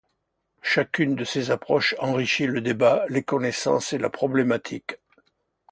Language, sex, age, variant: French, male, 80-89, Français de métropole